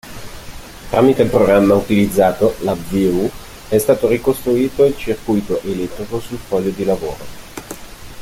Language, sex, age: Italian, male, 19-29